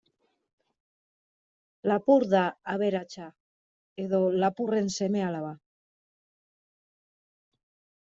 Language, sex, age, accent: Basque, female, 30-39, Erdialdekoa edo Nafarra (Gipuzkoa, Nafarroa)